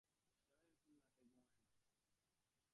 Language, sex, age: Bengali, male, under 19